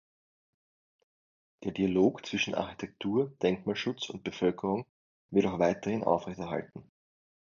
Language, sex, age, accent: German, male, 19-29, Österreichisches Deutsch